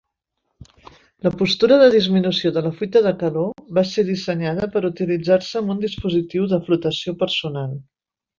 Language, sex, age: Catalan, female, 50-59